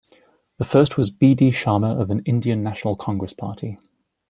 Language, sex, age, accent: English, male, 19-29, England English